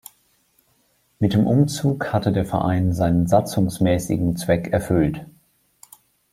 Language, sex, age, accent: German, male, 30-39, Deutschland Deutsch